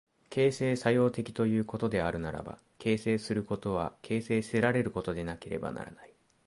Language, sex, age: Japanese, male, 19-29